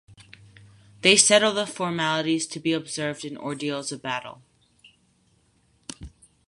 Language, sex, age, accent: English, male, under 19, United States English